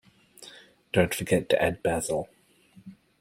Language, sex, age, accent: English, male, 30-39, Australian English